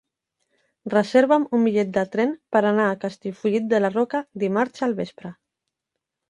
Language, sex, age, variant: Catalan, female, 30-39, Central